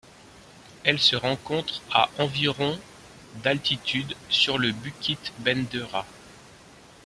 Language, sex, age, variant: French, male, 50-59, Français de métropole